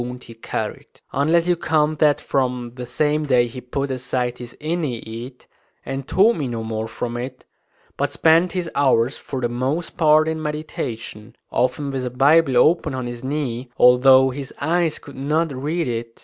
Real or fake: real